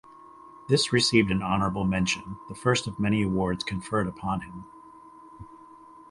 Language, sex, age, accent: English, male, 50-59, United States English